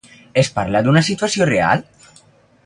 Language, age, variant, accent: Catalan, under 19, Valencià septentrional, valencià